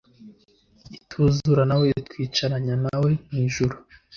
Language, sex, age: Kinyarwanda, male, under 19